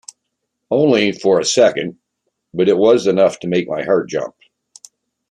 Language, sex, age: English, male, 60-69